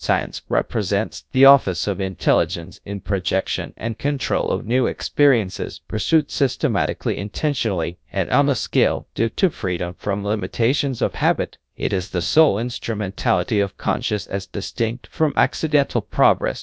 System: TTS, GradTTS